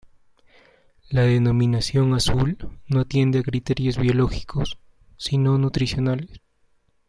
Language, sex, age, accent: Spanish, male, 19-29, Andino-Pacífico: Colombia, Perú, Ecuador, oeste de Bolivia y Venezuela andina